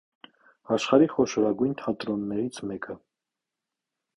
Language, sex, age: Armenian, male, 19-29